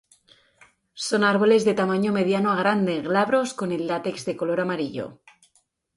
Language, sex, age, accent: Spanish, female, 19-29, España: Norte peninsular (Asturias, Castilla y León, Cantabria, País Vasco, Navarra, Aragón, La Rioja, Guadalajara, Cuenca)